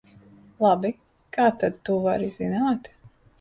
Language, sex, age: Latvian, female, 30-39